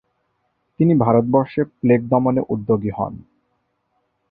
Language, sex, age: Bengali, male, 19-29